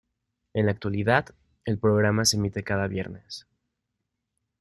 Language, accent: Spanish, México